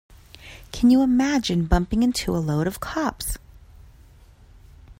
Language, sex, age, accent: English, female, 30-39, United States English